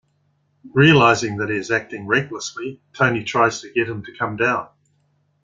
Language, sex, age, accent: English, male, 60-69, New Zealand English